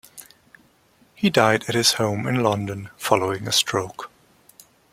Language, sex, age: English, male, 19-29